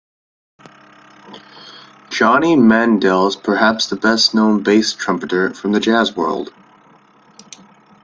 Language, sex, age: English, male, 19-29